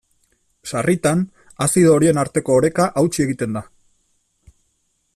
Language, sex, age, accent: Basque, male, 40-49, Erdialdekoa edo Nafarra (Gipuzkoa, Nafarroa)